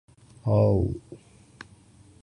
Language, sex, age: English, male, 19-29